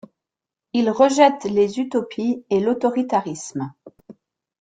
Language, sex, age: French, female, 50-59